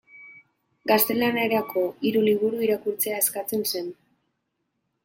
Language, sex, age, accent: Basque, female, 19-29, Mendebalekoa (Araba, Bizkaia, Gipuzkoako mendebaleko herri batzuk)